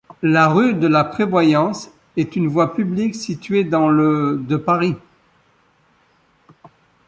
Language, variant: French, Français de métropole